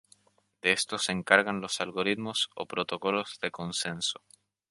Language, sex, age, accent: Spanish, male, 19-29, España: Islas Canarias